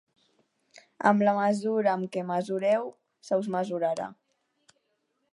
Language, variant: Catalan, Central